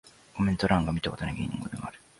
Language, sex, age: Japanese, male, 19-29